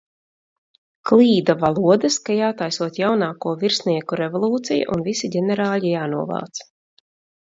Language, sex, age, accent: Latvian, female, 30-39, Vidus dialekts